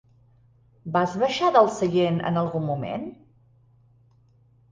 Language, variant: Catalan, Central